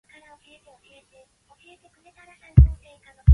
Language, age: English, 19-29